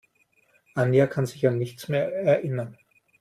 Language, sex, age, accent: German, male, 50-59, Österreichisches Deutsch